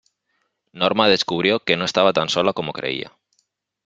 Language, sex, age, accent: Spanish, male, 30-39, España: Norte peninsular (Asturias, Castilla y León, Cantabria, País Vasco, Navarra, Aragón, La Rioja, Guadalajara, Cuenca)